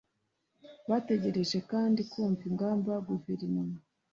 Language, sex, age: Kinyarwanda, female, 30-39